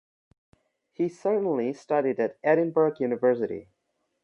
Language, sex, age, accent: English, male, under 19, United States English